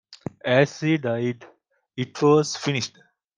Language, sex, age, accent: English, male, 19-29, England English